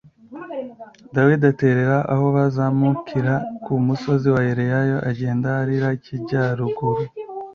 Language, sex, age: Kinyarwanda, male, 19-29